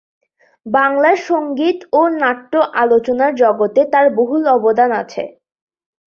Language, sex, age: Bengali, female, 19-29